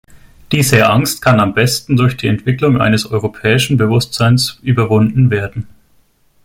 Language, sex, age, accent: German, male, 19-29, Deutschland Deutsch